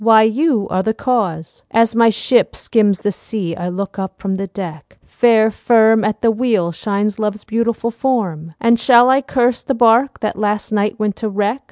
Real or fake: real